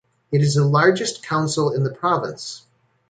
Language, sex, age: English, male, 40-49